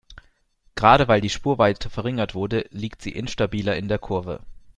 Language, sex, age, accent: German, male, 19-29, Deutschland Deutsch